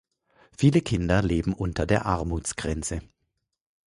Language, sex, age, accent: German, male, 40-49, Deutschland Deutsch